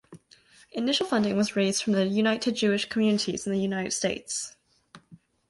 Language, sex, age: English, female, under 19